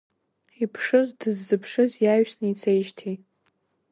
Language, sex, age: Abkhazian, female, under 19